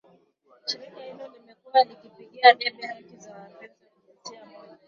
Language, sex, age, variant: Swahili, female, 19-29, Kiswahili cha Bara ya Kenya